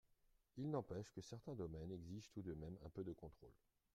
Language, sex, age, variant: French, male, 40-49, Français de métropole